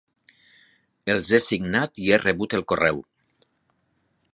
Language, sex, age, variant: Catalan, male, 50-59, Septentrional